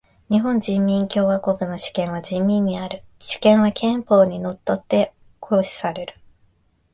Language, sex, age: Japanese, female, 19-29